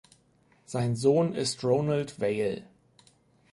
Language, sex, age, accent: German, male, 19-29, Deutschland Deutsch